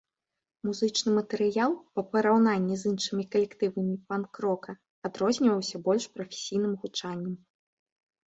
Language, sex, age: Belarusian, female, 19-29